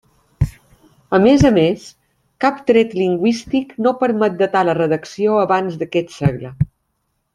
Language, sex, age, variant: Catalan, female, 50-59, Balear